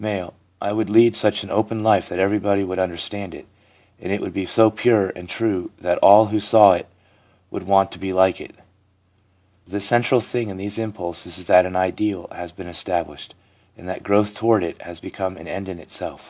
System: none